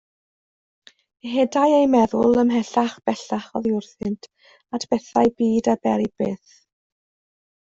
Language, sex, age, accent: Welsh, female, 50-59, Y Deyrnas Unedig Cymraeg